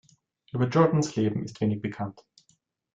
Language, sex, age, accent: German, male, 30-39, Österreichisches Deutsch